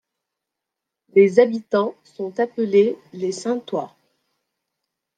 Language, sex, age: French, female, 50-59